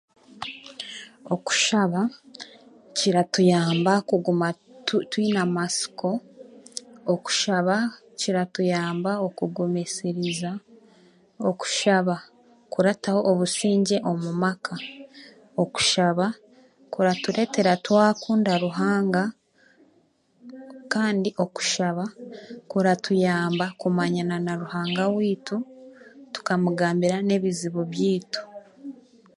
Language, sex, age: Chiga, female, 19-29